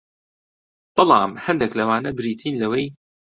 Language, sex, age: Central Kurdish, male, 19-29